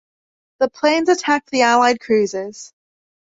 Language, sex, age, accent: English, female, 19-29, England English